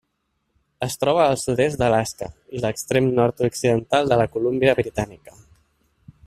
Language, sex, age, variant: Catalan, male, 30-39, Central